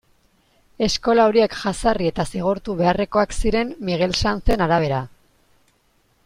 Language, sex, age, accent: Basque, female, 19-29, Mendebalekoa (Araba, Bizkaia, Gipuzkoako mendebaleko herri batzuk)